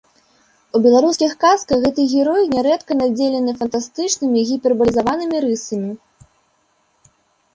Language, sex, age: Belarusian, female, 19-29